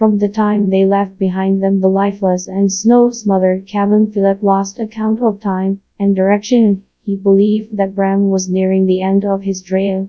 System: TTS, FastPitch